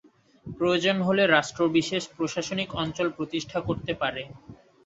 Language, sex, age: Bengali, male, 19-29